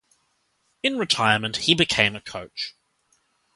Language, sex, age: English, male, 19-29